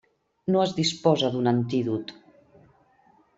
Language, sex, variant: Catalan, female, Central